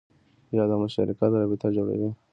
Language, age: Pashto, under 19